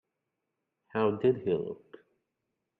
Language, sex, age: English, male, 19-29